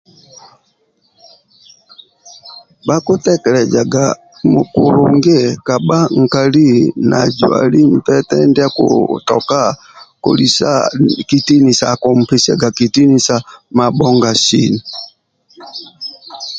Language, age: Amba (Uganda), 50-59